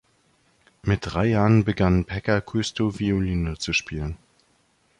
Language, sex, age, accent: German, male, 30-39, Deutschland Deutsch